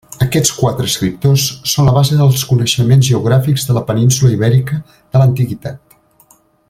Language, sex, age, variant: Catalan, male, 60-69, Central